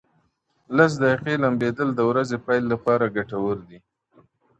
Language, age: Pashto, 30-39